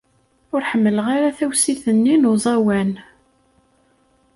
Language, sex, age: Kabyle, female, 30-39